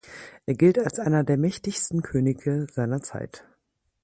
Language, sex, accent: German, female, Deutschland Deutsch